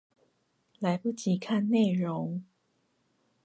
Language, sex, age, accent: Chinese, female, 40-49, 出生地：臺北市